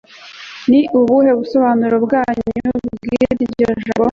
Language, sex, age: Kinyarwanda, female, 19-29